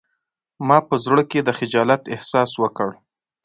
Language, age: Pashto, 19-29